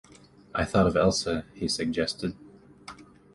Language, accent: English, United States English